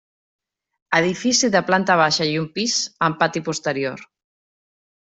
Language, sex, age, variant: Catalan, female, 40-49, Central